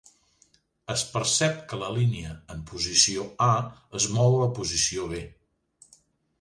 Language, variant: Catalan, Central